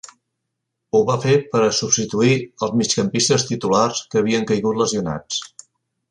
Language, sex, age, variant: Catalan, male, 60-69, Central